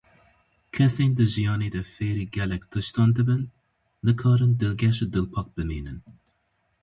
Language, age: Kurdish, 19-29